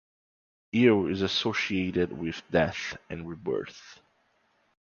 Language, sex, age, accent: English, male, 19-29, United States English